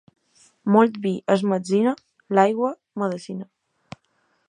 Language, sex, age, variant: Catalan, female, 19-29, Balear